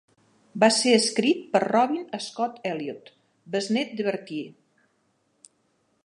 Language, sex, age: Catalan, female, 60-69